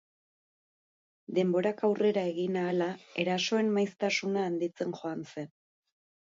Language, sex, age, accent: Basque, female, 30-39, Erdialdekoa edo Nafarra (Gipuzkoa, Nafarroa)